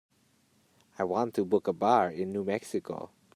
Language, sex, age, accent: English, male, 30-39, Canadian English